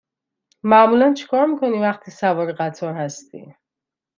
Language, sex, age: Persian, female, 30-39